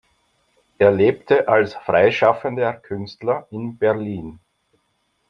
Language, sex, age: German, male, 50-59